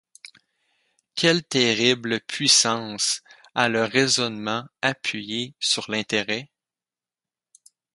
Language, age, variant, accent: French, 19-29, Français d'Amérique du Nord, Français du Canada